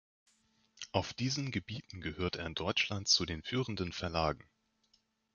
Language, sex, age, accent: German, male, 19-29, Deutschland Deutsch